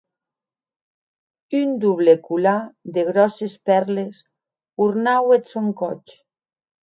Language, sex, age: Occitan, female, 50-59